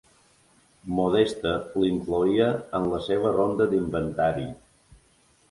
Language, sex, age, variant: Catalan, male, 30-39, Balear